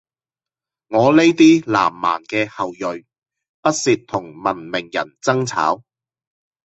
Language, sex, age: Cantonese, male, 40-49